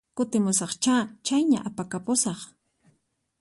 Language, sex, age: Puno Quechua, female, 19-29